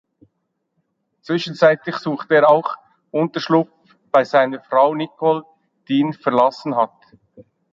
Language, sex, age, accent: German, male, 40-49, Schweizerdeutsch